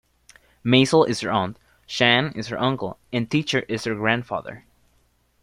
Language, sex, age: English, male, under 19